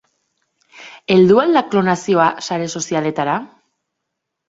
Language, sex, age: Basque, female, 19-29